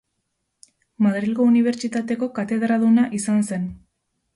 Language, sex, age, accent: Basque, female, 19-29, Erdialdekoa edo Nafarra (Gipuzkoa, Nafarroa)